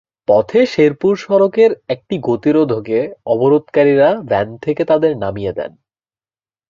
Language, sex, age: Bengali, male, under 19